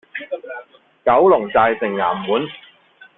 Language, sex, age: Cantonese, male, 30-39